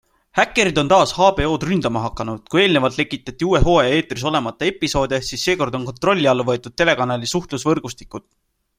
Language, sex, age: Estonian, male, 19-29